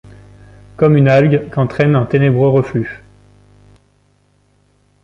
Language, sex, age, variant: French, male, 19-29, Français de métropole